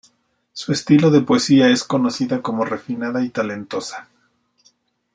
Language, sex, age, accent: Spanish, male, 40-49, México